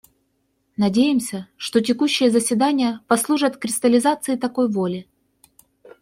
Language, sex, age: Russian, female, 40-49